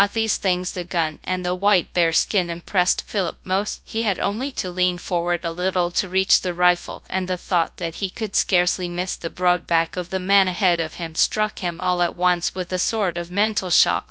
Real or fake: fake